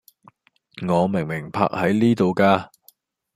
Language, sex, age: Cantonese, male, 40-49